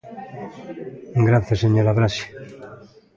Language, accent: Galician, Atlántico (seseo e gheada)